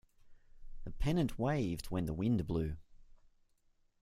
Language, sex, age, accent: English, male, 50-59, Australian English